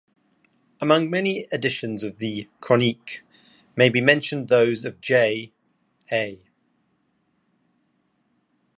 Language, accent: English, England English